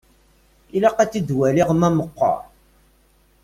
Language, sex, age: Kabyle, male, 30-39